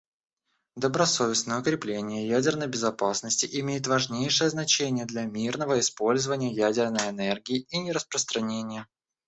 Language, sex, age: Russian, male, 19-29